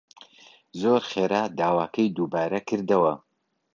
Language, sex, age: Central Kurdish, male, 30-39